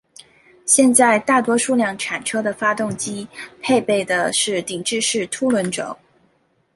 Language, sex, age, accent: Chinese, female, 19-29, 出生地：黑龙江省